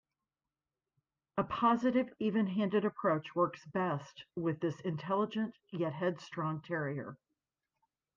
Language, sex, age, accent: English, female, 60-69, United States English